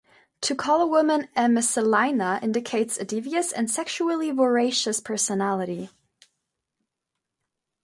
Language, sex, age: English, female, under 19